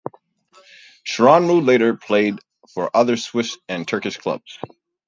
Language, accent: English, Canadian English